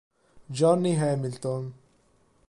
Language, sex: Italian, male